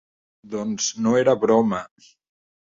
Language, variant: Catalan, Central